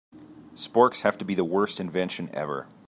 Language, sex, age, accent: English, male, 30-39, Canadian English